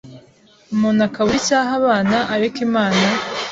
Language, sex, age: Kinyarwanda, female, 19-29